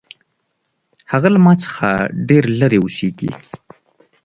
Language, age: Pashto, 19-29